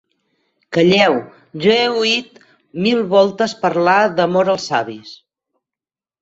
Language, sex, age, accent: Catalan, female, 40-49, gironí